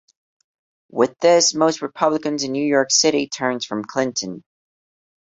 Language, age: English, under 19